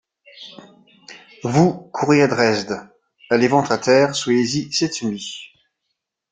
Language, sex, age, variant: French, male, 50-59, Français de métropole